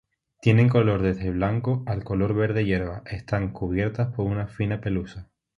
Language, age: Spanish, 19-29